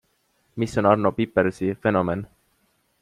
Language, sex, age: Estonian, male, 19-29